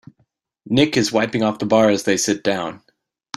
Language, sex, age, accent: English, male, 19-29, United States English